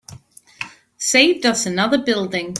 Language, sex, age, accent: English, female, 40-49, United States English